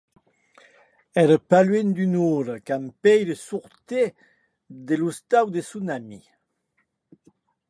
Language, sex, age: Occitan, male, 60-69